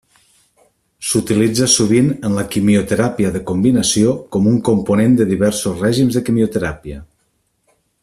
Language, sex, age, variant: Catalan, male, 40-49, Nord-Occidental